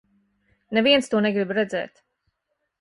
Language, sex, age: Latvian, female, 40-49